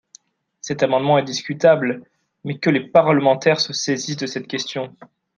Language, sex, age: French, male, 19-29